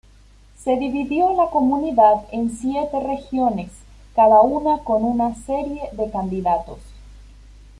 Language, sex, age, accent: Spanish, female, 30-39, Andino-Pacífico: Colombia, Perú, Ecuador, oeste de Bolivia y Venezuela andina